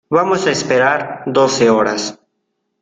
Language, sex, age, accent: Spanish, male, 19-29, México